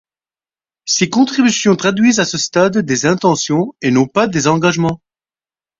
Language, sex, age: French, male, 19-29